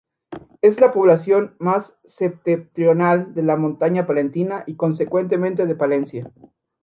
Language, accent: Spanish, México